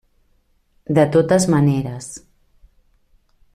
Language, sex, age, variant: Catalan, female, 40-49, Nord-Occidental